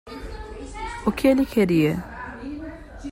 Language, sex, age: Portuguese, female, 30-39